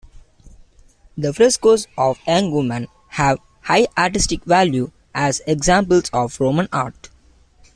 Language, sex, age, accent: English, male, 19-29, India and South Asia (India, Pakistan, Sri Lanka)